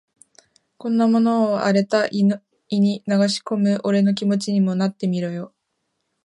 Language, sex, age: Japanese, female, 19-29